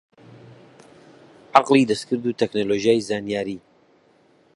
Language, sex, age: Central Kurdish, male, 30-39